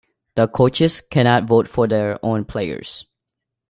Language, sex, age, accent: English, male, under 19, India and South Asia (India, Pakistan, Sri Lanka)